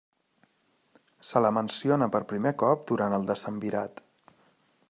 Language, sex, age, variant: Catalan, male, 30-39, Central